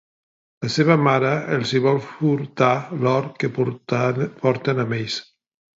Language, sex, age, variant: Catalan, male, 40-49, Central